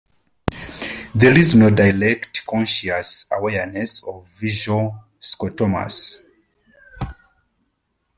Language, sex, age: English, male, 19-29